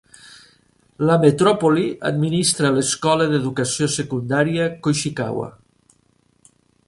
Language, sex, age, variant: Catalan, male, 60-69, Central